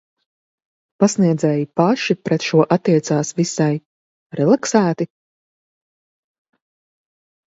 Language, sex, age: Latvian, female, 30-39